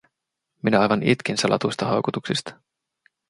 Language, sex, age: Finnish, male, 30-39